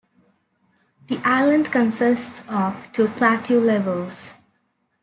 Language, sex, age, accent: English, female, 19-29, India and South Asia (India, Pakistan, Sri Lanka)